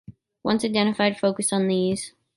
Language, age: English, 19-29